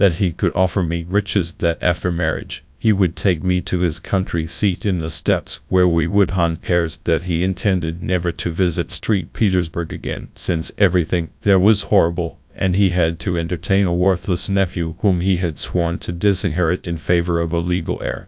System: TTS, GradTTS